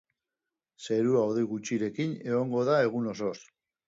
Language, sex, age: Basque, male, 40-49